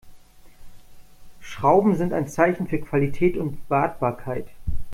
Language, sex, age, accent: German, male, 30-39, Deutschland Deutsch